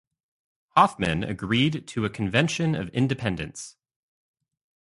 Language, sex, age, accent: English, male, 19-29, United States English